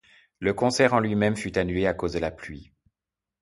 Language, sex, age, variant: French, male, 50-59, Français de métropole